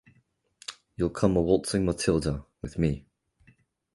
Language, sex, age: English, male, 30-39